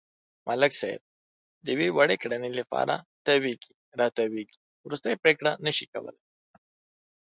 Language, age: Pashto, 19-29